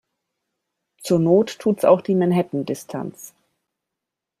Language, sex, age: German, female, 40-49